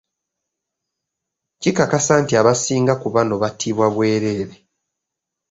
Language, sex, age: Ganda, male, 19-29